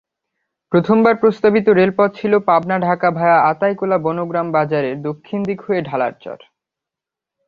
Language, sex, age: Bengali, male, under 19